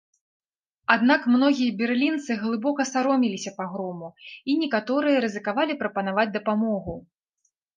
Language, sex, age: Belarusian, female, 30-39